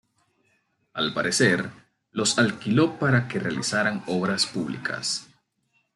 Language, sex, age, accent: Spanish, male, 19-29, América central